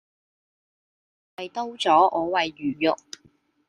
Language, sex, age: Cantonese, female, 19-29